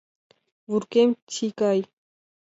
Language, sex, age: Mari, female, 19-29